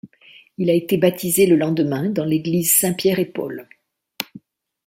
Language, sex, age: French, female, 60-69